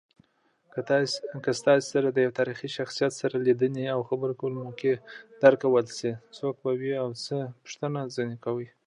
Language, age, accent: Pashto, 19-29, کندهاری لهجه